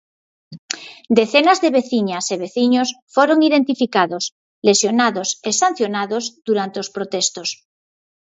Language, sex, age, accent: Galician, female, 50-59, Normativo (estándar)